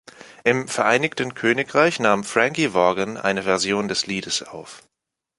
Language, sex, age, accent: German, male, 19-29, Deutschland Deutsch